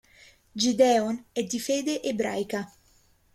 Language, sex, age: Italian, female, 19-29